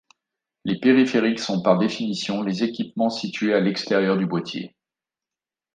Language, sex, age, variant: French, male, 40-49, Français de métropole